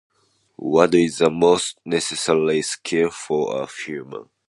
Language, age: English, under 19